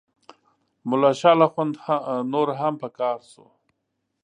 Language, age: Pashto, 40-49